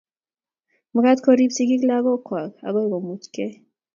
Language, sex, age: Kalenjin, female, 19-29